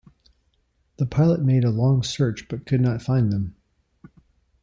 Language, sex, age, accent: English, male, 40-49, United States English